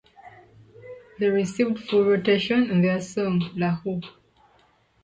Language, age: English, 19-29